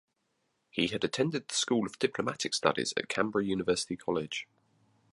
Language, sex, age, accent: English, male, 40-49, England English